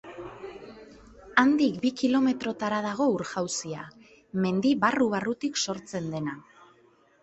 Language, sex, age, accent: Basque, female, 19-29, Mendebalekoa (Araba, Bizkaia, Gipuzkoako mendebaleko herri batzuk)